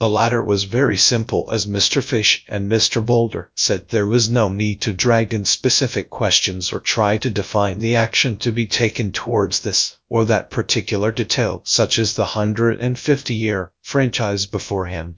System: TTS, GradTTS